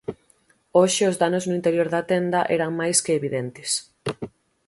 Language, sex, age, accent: Galician, female, 19-29, Central (gheada); Oriental (común en zona oriental)